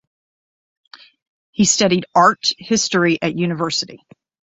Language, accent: English, United States English